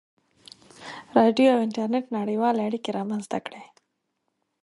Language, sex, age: Pashto, female, 19-29